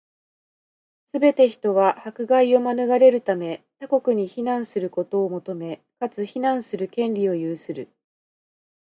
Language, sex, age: Japanese, female, 30-39